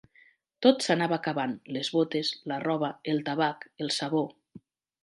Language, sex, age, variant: Catalan, female, 40-49, Nord-Occidental